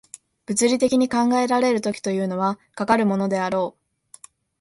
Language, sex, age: Japanese, female, 19-29